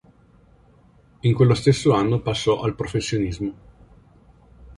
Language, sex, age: Italian, male, 50-59